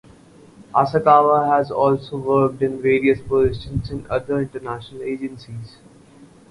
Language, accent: English, India and South Asia (India, Pakistan, Sri Lanka)